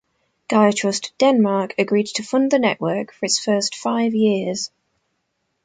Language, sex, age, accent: English, female, 19-29, England English